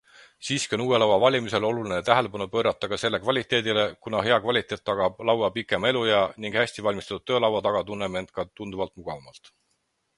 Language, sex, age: Estonian, male, 30-39